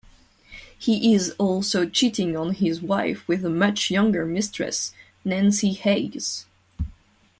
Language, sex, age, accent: English, female, 19-29, United States English